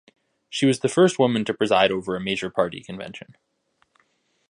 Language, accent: English, United States English